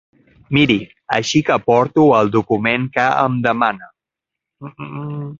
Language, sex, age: Catalan, male, 40-49